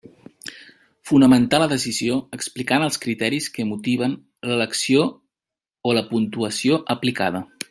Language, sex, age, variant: Catalan, male, 40-49, Central